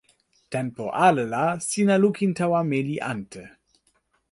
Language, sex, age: Toki Pona, male, 30-39